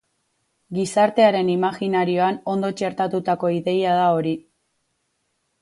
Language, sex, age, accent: Basque, female, 19-29, Mendebalekoa (Araba, Bizkaia, Gipuzkoako mendebaleko herri batzuk)